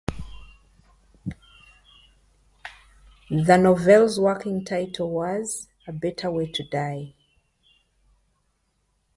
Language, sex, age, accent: English, female, 30-39, England English